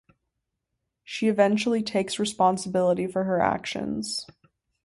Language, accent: English, United States English